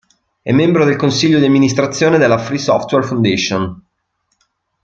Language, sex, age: Italian, male, 19-29